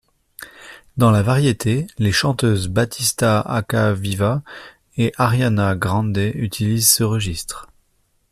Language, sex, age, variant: French, male, 30-39, Français de métropole